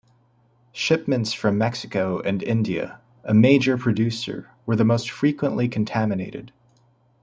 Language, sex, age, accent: English, male, 19-29, United States English